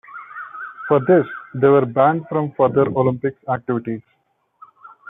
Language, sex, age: English, male, 30-39